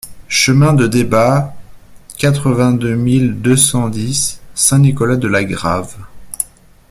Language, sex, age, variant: French, male, 19-29, Français de métropole